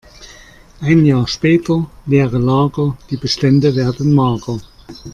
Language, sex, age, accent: German, male, 50-59, Deutschland Deutsch